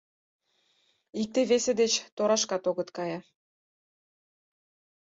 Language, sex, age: Mari, female, 19-29